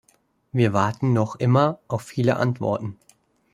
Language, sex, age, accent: German, male, under 19, Deutschland Deutsch